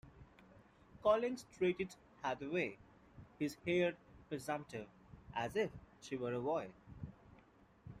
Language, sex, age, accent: English, male, 19-29, India and South Asia (India, Pakistan, Sri Lanka)